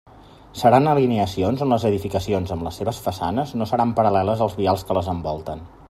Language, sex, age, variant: Catalan, male, 30-39, Central